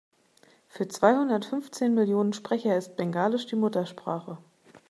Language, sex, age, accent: German, female, 30-39, Deutschland Deutsch